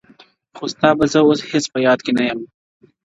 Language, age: Pashto, 19-29